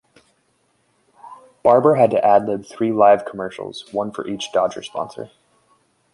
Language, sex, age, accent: English, male, 19-29, United States English